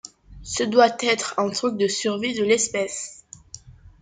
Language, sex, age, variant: French, female, 19-29, Français de métropole